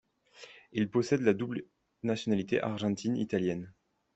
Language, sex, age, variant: French, male, 19-29, Français de métropole